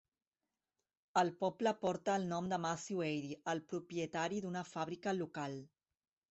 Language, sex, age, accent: Catalan, female, 40-49, Barceloní